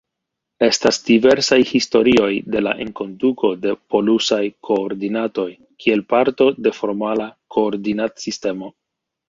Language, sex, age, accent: Esperanto, male, 30-39, Internacia